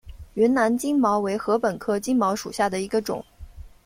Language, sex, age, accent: Chinese, female, 30-39, 出生地：上海市